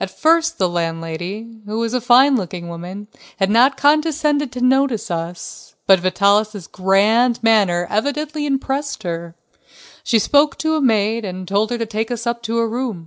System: none